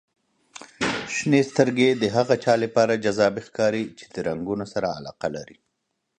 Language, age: Pashto, 30-39